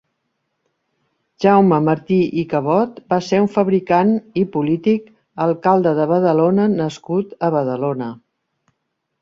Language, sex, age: Catalan, female, 60-69